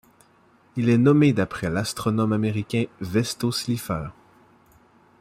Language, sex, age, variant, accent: French, male, 30-39, Français d'Amérique du Nord, Français du Canada